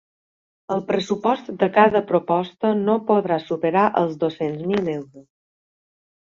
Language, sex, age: Catalan, female, 40-49